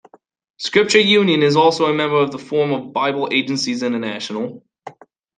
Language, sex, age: English, male, 19-29